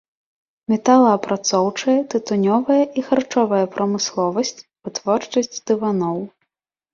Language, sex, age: Belarusian, female, 19-29